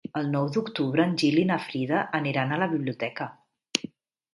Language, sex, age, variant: Catalan, female, 40-49, Central